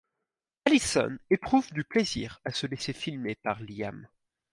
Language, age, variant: French, 19-29, Français de métropole